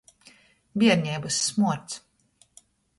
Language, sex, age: Latgalian, female, 40-49